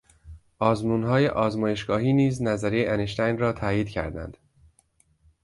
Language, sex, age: Persian, male, 40-49